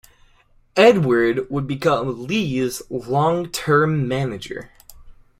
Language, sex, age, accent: English, male, under 19, United States English